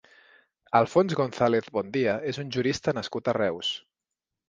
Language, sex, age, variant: Catalan, male, 30-39, Central